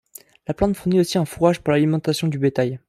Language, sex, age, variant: French, male, 19-29, Français de métropole